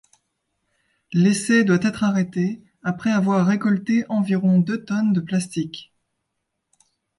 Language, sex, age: French, female, 30-39